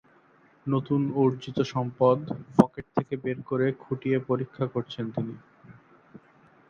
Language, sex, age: Bengali, male, 19-29